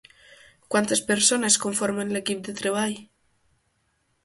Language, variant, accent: Catalan, Valencià septentrional, septentrional